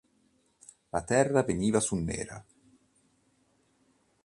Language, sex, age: Italian, male, 30-39